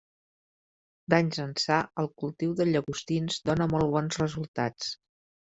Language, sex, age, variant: Catalan, female, 50-59, Central